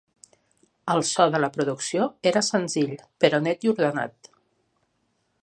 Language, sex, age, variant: Catalan, female, 50-59, Nord-Occidental